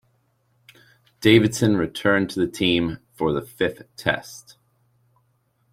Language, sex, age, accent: English, male, 19-29, United States English